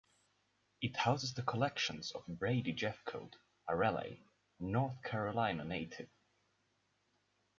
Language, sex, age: English, male, 19-29